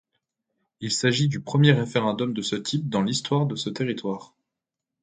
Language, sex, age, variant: French, male, 19-29, Français de métropole